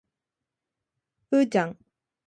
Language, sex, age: Japanese, female, 19-29